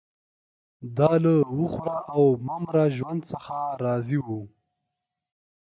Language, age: Pashto, 19-29